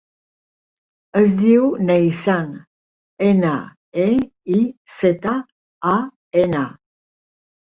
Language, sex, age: Catalan, female, 80-89